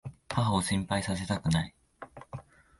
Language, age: Japanese, 19-29